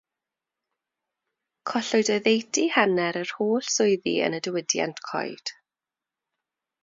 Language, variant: Welsh, South-Western Welsh